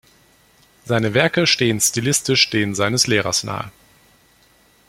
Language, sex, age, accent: German, male, 19-29, Deutschland Deutsch